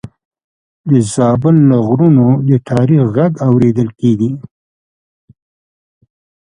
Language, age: Pashto, 70-79